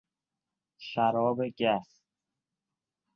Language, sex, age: Persian, male, 19-29